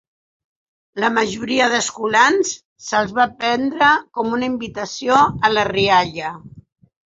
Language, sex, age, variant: Catalan, female, 70-79, Central